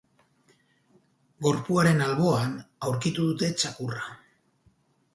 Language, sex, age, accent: Basque, male, 40-49, Mendebalekoa (Araba, Bizkaia, Gipuzkoako mendebaleko herri batzuk)